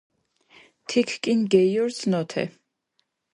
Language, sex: Mingrelian, female